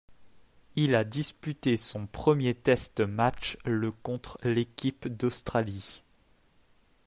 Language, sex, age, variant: French, male, 19-29, Français de métropole